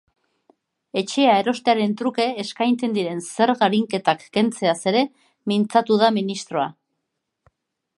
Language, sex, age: Basque, female, 50-59